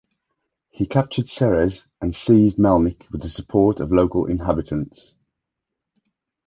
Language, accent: English, England English